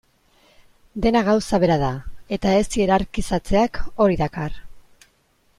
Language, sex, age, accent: Basque, female, 19-29, Mendebalekoa (Araba, Bizkaia, Gipuzkoako mendebaleko herri batzuk)